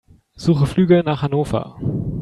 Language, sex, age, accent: German, male, 19-29, Deutschland Deutsch